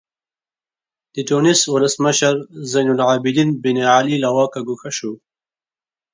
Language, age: Pashto, 19-29